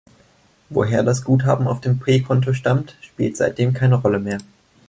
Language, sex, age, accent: German, male, 19-29, Deutschland Deutsch